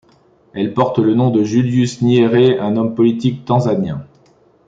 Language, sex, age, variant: French, male, 40-49, Français de métropole